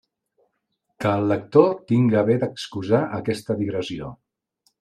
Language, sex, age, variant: Catalan, male, 40-49, Central